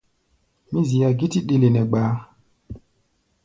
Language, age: Gbaya, 30-39